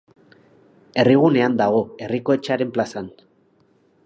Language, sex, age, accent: Basque, male, 30-39, Mendebalekoa (Araba, Bizkaia, Gipuzkoako mendebaleko herri batzuk)